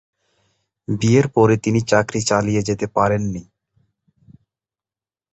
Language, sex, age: Bengali, male, 19-29